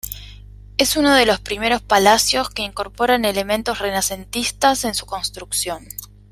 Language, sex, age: Spanish, female, 19-29